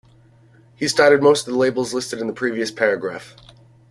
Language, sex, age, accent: English, male, 30-39, United States English